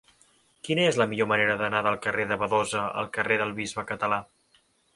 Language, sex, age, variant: Catalan, male, 19-29, Central